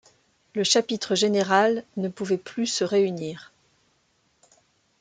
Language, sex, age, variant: French, female, 40-49, Français de métropole